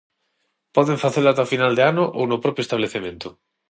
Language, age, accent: Galician, 30-39, Central (gheada); Normativo (estándar); Neofalante